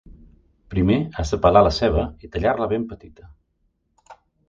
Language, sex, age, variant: Catalan, male, 50-59, Central